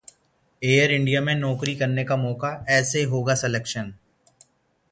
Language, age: Hindi, 30-39